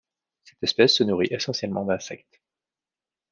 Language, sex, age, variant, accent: French, male, 30-39, Français d'Europe, Français de Belgique